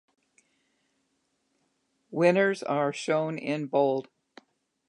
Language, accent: English, United States English